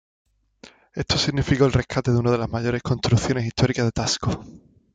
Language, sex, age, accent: Spanish, male, 19-29, España: Sur peninsular (Andalucia, Extremadura, Murcia)